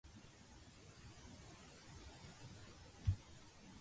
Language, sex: English, female